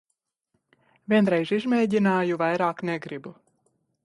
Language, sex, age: Latvian, female, 30-39